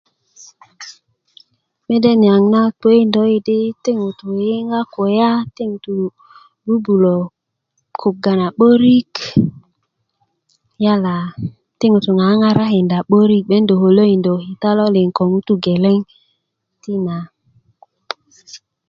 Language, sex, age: Kuku, female, 19-29